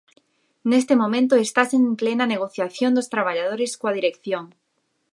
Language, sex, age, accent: Galician, female, 30-39, Normativo (estándar)